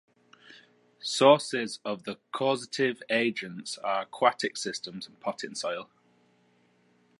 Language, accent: English, England English